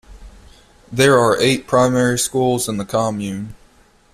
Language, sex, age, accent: English, male, 19-29, United States English